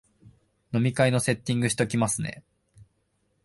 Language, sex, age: Japanese, male, 19-29